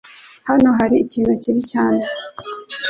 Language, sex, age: Kinyarwanda, female, 19-29